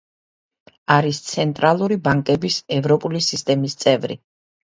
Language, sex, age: Georgian, female, 40-49